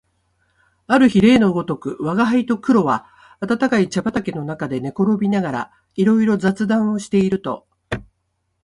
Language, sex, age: Japanese, female, 60-69